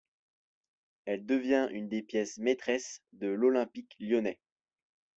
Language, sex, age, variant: French, male, 19-29, Français de métropole